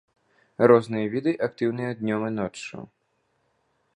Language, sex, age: Belarusian, male, under 19